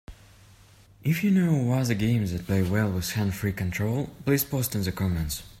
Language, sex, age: English, male, under 19